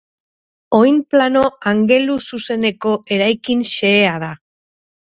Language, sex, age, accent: Basque, female, 40-49, Mendebalekoa (Araba, Bizkaia, Gipuzkoako mendebaleko herri batzuk)